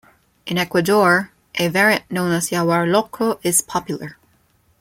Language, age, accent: English, 19-29, Filipino